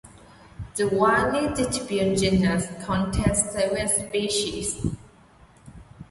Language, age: English, 19-29